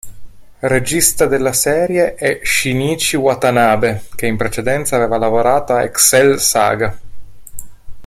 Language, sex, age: Italian, male, 30-39